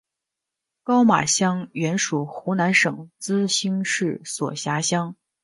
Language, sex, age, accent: Chinese, male, 19-29, 出生地：北京市